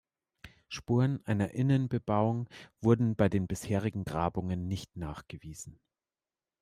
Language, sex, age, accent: German, male, 30-39, Deutschland Deutsch